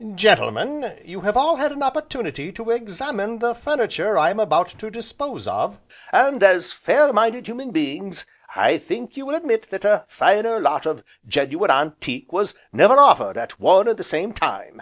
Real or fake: real